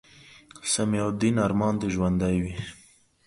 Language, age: Pashto, 19-29